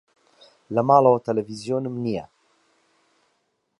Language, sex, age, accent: Central Kurdish, male, 30-39, سۆرانی